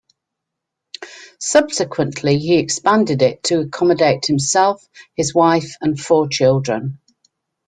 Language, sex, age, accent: English, female, 60-69, England English